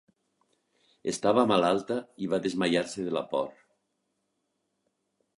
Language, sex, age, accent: Catalan, male, 60-69, valencià